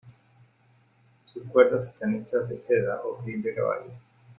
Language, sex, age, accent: Spanish, male, 40-49, España: Norte peninsular (Asturias, Castilla y León, Cantabria, País Vasco, Navarra, Aragón, La Rioja, Guadalajara, Cuenca)